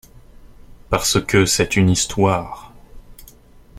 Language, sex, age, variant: French, male, 19-29, Français de métropole